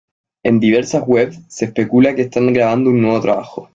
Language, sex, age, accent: Spanish, male, 19-29, Chileno: Chile, Cuyo